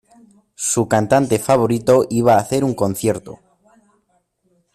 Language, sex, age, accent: Spanish, male, under 19, España: Centro-Sur peninsular (Madrid, Toledo, Castilla-La Mancha)